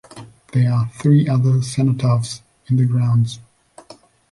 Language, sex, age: English, male, 30-39